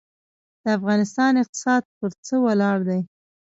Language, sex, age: Pashto, female, 19-29